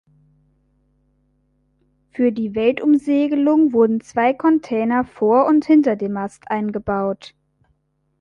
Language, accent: German, Deutschland Deutsch